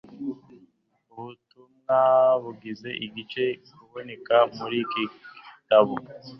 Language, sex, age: Kinyarwanda, male, under 19